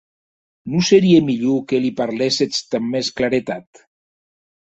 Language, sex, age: Occitan, male, 60-69